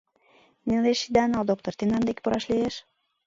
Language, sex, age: Mari, female, 19-29